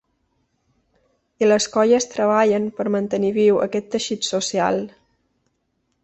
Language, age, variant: Catalan, 30-39, Balear